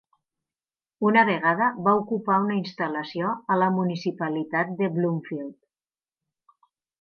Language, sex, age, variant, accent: Catalan, female, 50-59, Nord-Occidental, Tortosí